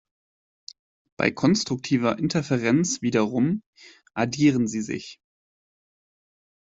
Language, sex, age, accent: German, male, 19-29, Deutschland Deutsch